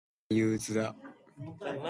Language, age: Japanese, 19-29